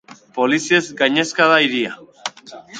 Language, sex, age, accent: Basque, male, 19-29, Erdialdekoa edo Nafarra (Gipuzkoa, Nafarroa)